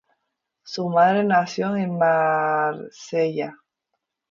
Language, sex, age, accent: Spanish, female, 19-29, España: Islas Canarias